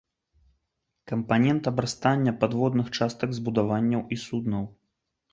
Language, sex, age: Belarusian, male, 19-29